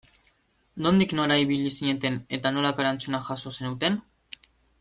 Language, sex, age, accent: Basque, male, 19-29, Mendebalekoa (Araba, Bizkaia, Gipuzkoako mendebaleko herri batzuk)